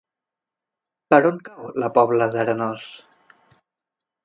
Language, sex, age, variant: Catalan, male, 19-29, Central